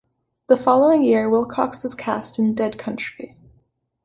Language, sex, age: English, female, 19-29